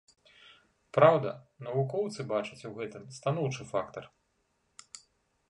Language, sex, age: Belarusian, male, 50-59